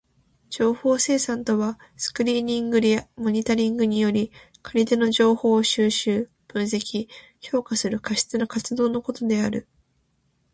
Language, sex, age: Japanese, female, 19-29